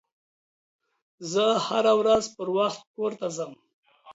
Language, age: Pashto, 50-59